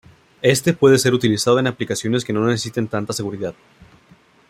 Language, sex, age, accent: Spanish, male, 19-29, México